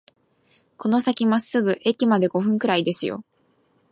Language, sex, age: Japanese, female, 19-29